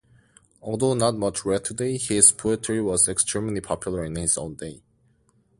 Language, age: English, 19-29